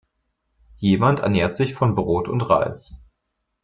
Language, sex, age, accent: German, male, 19-29, Deutschland Deutsch